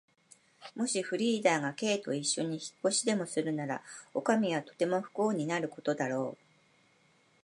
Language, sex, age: Japanese, female, 50-59